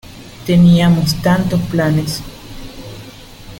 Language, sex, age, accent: Spanish, female, 40-49, Caribe: Cuba, Venezuela, Puerto Rico, República Dominicana, Panamá, Colombia caribeña, México caribeño, Costa del golfo de México